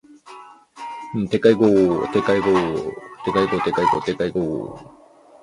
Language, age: Chinese, 19-29